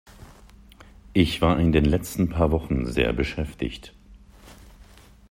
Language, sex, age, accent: German, male, 40-49, Deutschland Deutsch